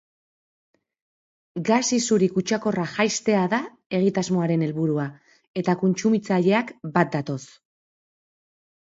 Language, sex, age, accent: Basque, female, 40-49, Erdialdekoa edo Nafarra (Gipuzkoa, Nafarroa)